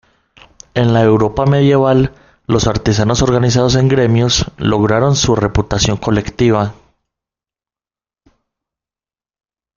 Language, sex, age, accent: Spanish, male, 19-29, Caribe: Cuba, Venezuela, Puerto Rico, República Dominicana, Panamá, Colombia caribeña, México caribeño, Costa del golfo de México